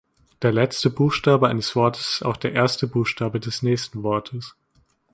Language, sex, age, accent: German, male, under 19, Deutschland Deutsch